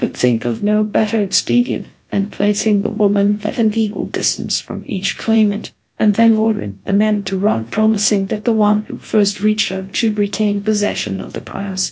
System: TTS, GlowTTS